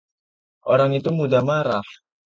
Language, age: Indonesian, 19-29